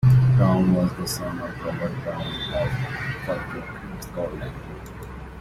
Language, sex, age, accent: English, male, 19-29, United States English